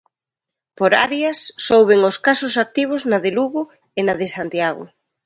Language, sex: Galician, female